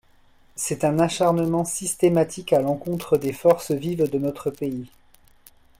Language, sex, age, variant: French, male, 19-29, Français de métropole